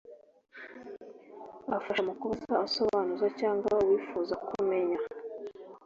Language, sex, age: Kinyarwanda, female, 19-29